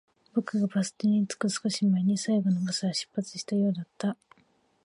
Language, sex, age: Japanese, female, 19-29